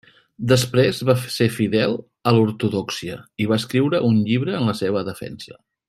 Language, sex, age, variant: Catalan, male, 40-49, Central